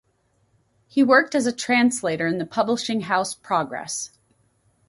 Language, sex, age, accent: English, female, 40-49, United States English